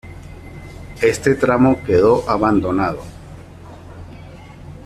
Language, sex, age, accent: Spanish, male, 40-49, Andino-Pacífico: Colombia, Perú, Ecuador, oeste de Bolivia y Venezuela andina